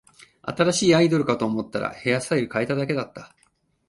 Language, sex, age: Japanese, male, 40-49